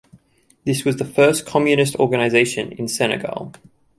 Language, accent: English, Australian English